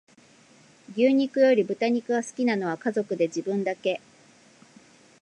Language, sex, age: Japanese, female, 40-49